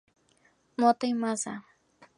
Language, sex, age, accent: Spanish, female, 19-29, México